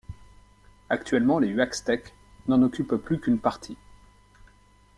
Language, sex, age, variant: French, male, 40-49, Français de métropole